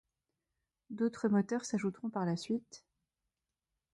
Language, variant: French, Français de métropole